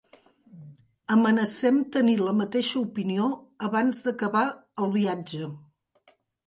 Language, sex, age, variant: Catalan, female, 60-69, Central